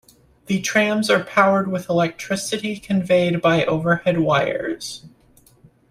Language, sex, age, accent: English, female, 30-39, United States English